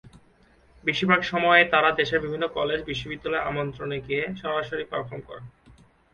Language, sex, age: Bengali, male, 19-29